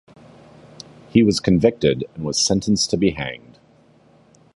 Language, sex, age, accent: English, male, 30-39, United States English